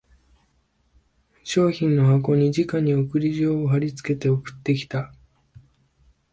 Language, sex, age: Japanese, male, 19-29